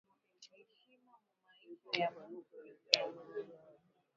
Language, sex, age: Swahili, female, 19-29